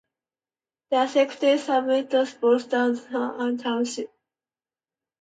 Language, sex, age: English, female, 19-29